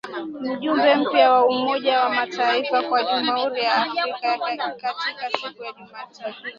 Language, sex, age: Swahili, female, 19-29